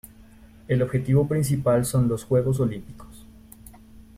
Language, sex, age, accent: Spanish, male, 30-39, Caribe: Cuba, Venezuela, Puerto Rico, República Dominicana, Panamá, Colombia caribeña, México caribeño, Costa del golfo de México